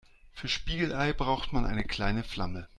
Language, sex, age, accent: German, male, 40-49, Deutschland Deutsch